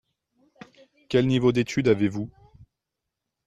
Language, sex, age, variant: French, male, 40-49, Français de métropole